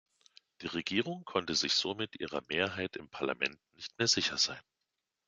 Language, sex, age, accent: German, male, 40-49, Deutschland Deutsch